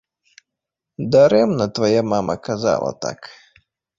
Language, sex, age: Belarusian, male, 19-29